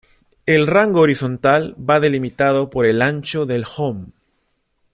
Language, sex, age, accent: Spanish, male, 30-39, Andino-Pacífico: Colombia, Perú, Ecuador, oeste de Bolivia y Venezuela andina